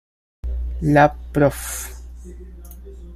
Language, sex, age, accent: Spanish, male, 19-29, Andino-Pacífico: Colombia, Perú, Ecuador, oeste de Bolivia y Venezuela andina